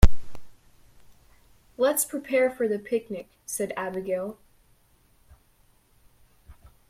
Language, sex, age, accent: English, female, under 19, United States English